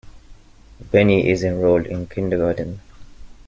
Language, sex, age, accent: English, male, 19-29, England English